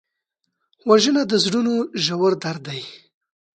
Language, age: Pashto, 19-29